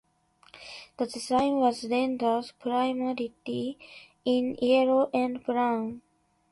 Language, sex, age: English, female, 19-29